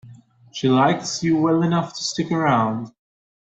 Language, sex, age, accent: English, male, 19-29, United States English